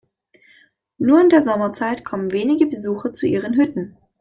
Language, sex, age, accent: German, female, 19-29, Deutschland Deutsch